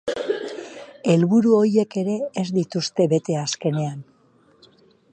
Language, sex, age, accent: Basque, female, 50-59, Mendebalekoa (Araba, Bizkaia, Gipuzkoako mendebaleko herri batzuk)